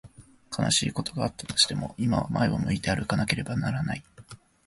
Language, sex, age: Japanese, male, 19-29